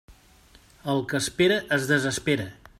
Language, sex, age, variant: Catalan, male, 50-59, Central